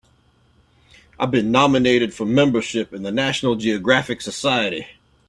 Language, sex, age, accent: English, male, 40-49, United States English